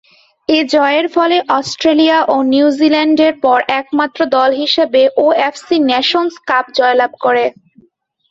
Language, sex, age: Bengali, female, 19-29